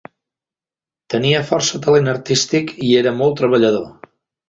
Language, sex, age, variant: Catalan, male, 40-49, Central